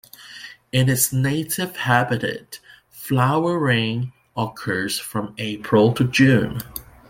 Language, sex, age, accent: English, male, 30-39, Canadian English